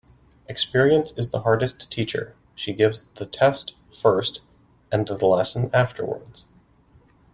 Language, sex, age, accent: English, male, 30-39, United States English